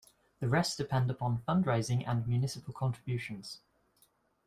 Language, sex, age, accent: English, male, 19-29, England English